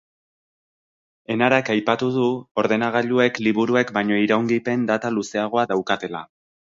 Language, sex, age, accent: Basque, male, 30-39, Erdialdekoa edo Nafarra (Gipuzkoa, Nafarroa)